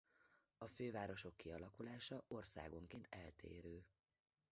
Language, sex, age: Hungarian, female, 40-49